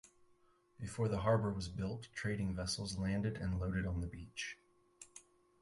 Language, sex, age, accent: English, male, 30-39, United States English